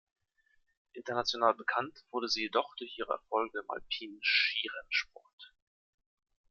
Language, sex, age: German, male, 19-29